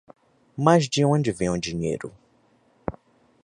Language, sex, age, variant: Portuguese, male, 19-29, Portuguese (Brasil)